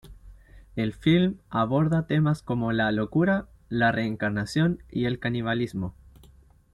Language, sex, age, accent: Spanish, male, 19-29, Chileno: Chile, Cuyo